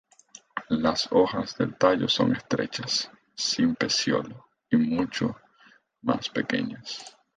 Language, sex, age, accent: Spanish, male, 19-29, Caribe: Cuba, Venezuela, Puerto Rico, República Dominicana, Panamá, Colombia caribeña, México caribeño, Costa del golfo de México